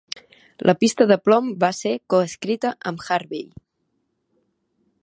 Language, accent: Catalan, balear; central